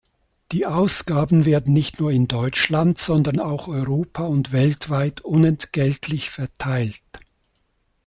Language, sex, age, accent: German, male, 70-79, Schweizerdeutsch